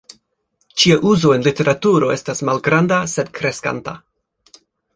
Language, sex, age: Esperanto, male, 30-39